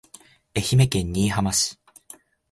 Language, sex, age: Japanese, male, under 19